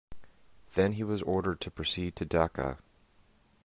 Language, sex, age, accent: English, male, 30-39, New Zealand English